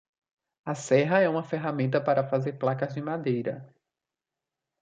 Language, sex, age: Portuguese, male, 19-29